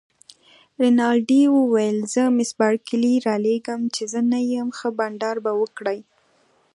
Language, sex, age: Pashto, female, 19-29